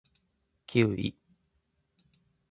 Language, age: Japanese, 19-29